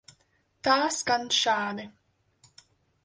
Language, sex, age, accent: Latvian, female, 19-29, Riga